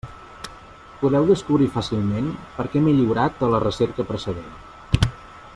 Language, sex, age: Catalan, male, 19-29